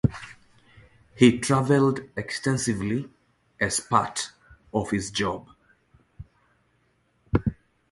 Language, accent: English, England English